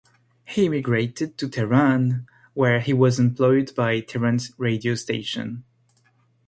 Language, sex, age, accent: English, male, 19-29, United States English